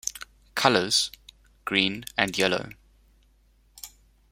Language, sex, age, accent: English, male, 30-39, Southern African (South Africa, Zimbabwe, Namibia)